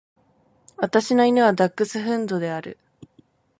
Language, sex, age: Japanese, female, 19-29